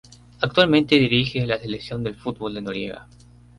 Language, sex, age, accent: Spanish, male, 19-29, Andino-Pacífico: Colombia, Perú, Ecuador, oeste de Bolivia y Venezuela andina